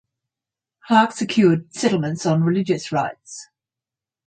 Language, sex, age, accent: English, female, 60-69, Australian English